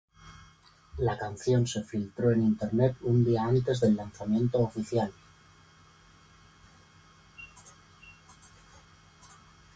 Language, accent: Spanish, España: Centro-Sur peninsular (Madrid, Toledo, Castilla-La Mancha)